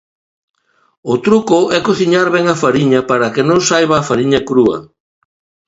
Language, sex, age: Galician, male, 50-59